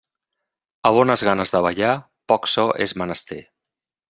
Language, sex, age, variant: Catalan, male, 40-49, Central